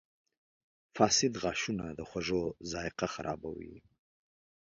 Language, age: Pashto, 50-59